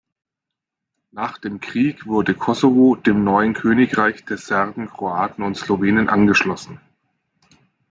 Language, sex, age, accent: German, male, 40-49, Deutschland Deutsch